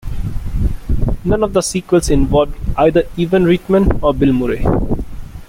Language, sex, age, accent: English, male, 19-29, India and South Asia (India, Pakistan, Sri Lanka)